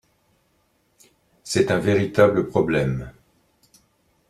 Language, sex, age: French, male, 60-69